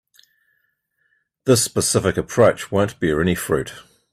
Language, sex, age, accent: English, male, 40-49, New Zealand English